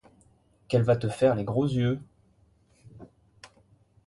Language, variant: French, Français de métropole